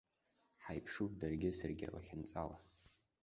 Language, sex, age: Abkhazian, male, under 19